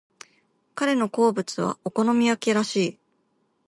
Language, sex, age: Japanese, female, 40-49